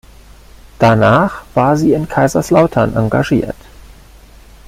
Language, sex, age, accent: German, male, 40-49, Deutschland Deutsch